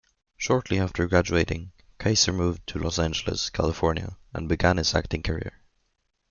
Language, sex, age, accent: English, male, 19-29, United States English